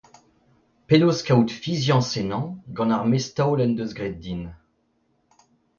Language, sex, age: Breton, male, 30-39